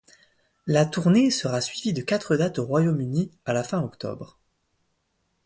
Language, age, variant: French, 19-29, Français de métropole